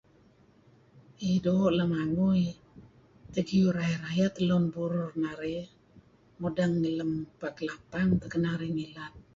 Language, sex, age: Kelabit, female, 50-59